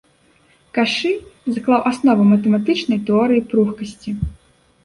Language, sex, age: Belarusian, female, 19-29